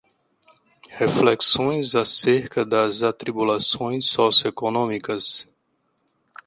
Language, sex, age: Portuguese, male, 30-39